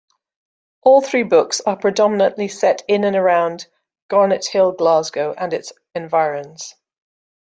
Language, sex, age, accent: English, female, 50-59, Scottish English